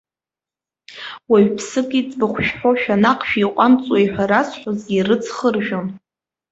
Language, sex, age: Abkhazian, female, 19-29